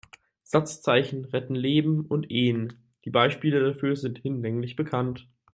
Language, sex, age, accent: German, male, 19-29, Deutschland Deutsch